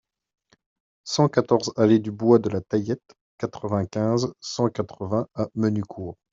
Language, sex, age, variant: French, male, 40-49, Français de métropole